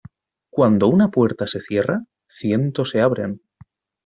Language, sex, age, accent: Spanish, male, 30-39, España: Centro-Sur peninsular (Madrid, Toledo, Castilla-La Mancha)